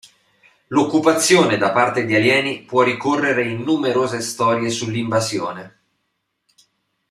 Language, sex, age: Italian, male, 30-39